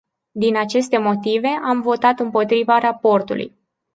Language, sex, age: Romanian, female, 19-29